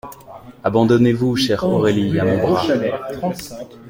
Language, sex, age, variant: French, male, 19-29, Français de métropole